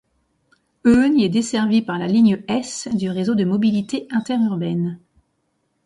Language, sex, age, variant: French, female, 40-49, Français de métropole